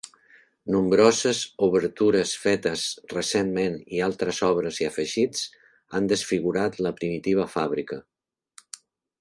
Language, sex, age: Catalan, male, 60-69